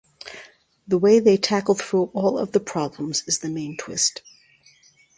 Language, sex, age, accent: English, female, 60-69, United States English